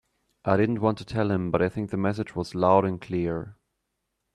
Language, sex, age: English, male, 19-29